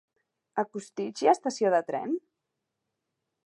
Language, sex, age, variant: Catalan, female, under 19, Central